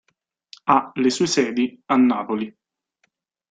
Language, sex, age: Italian, male, 30-39